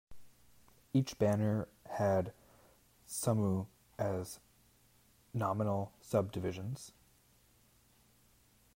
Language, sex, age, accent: English, male, 19-29, United States English